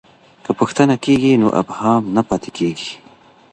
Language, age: Pashto, 30-39